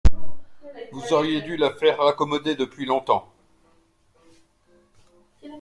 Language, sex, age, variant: French, male, 40-49, Français de métropole